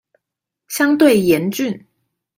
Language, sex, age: Chinese, female, 30-39